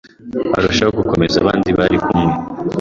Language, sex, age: Kinyarwanda, male, 19-29